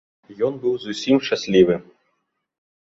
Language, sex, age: Belarusian, male, 40-49